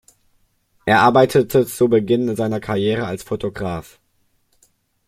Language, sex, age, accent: German, male, under 19, Deutschland Deutsch